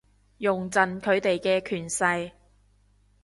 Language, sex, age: Cantonese, female, 19-29